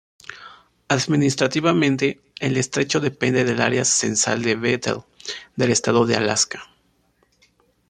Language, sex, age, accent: Spanish, male, 19-29, México